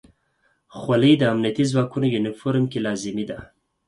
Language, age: Pashto, 30-39